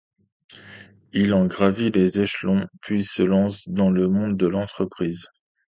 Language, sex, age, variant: French, male, 40-49, Français de métropole